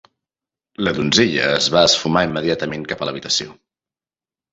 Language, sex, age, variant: Catalan, male, 30-39, Central